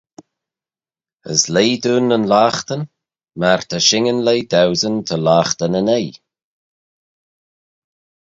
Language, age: Manx, 40-49